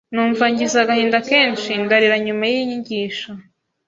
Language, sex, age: Kinyarwanda, female, 19-29